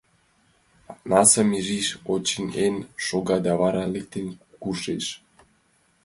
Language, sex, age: Mari, male, under 19